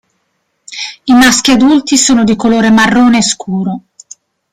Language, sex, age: Italian, female, 30-39